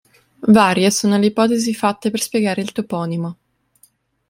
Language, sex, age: Italian, female, 19-29